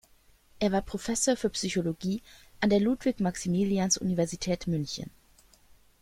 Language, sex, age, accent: German, female, 30-39, Deutschland Deutsch